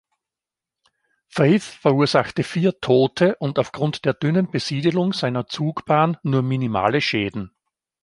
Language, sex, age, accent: German, male, 50-59, Österreichisches Deutsch